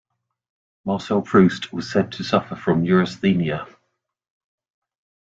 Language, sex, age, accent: English, male, 50-59, England English